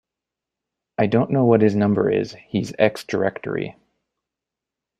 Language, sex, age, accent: English, male, 30-39, Canadian English